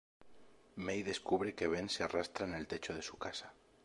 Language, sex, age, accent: Spanish, male, 30-39, España: Sur peninsular (Andalucia, Extremadura, Murcia)